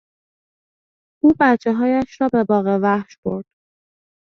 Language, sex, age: Persian, female, 19-29